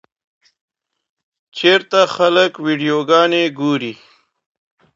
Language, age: Pashto, 30-39